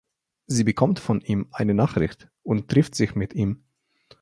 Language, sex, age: German, male, 19-29